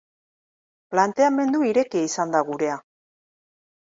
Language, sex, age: Basque, female, 40-49